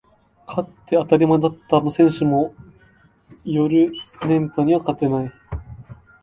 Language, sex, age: Japanese, male, 19-29